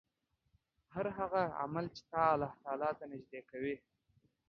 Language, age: Pashto, under 19